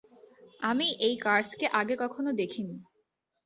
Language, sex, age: Bengali, female, 19-29